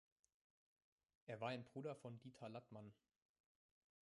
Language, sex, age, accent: German, male, 19-29, Deutschland Deutsch